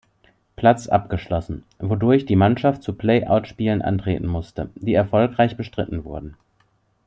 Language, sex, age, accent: German, male, 30-39, Deutschland Deutsch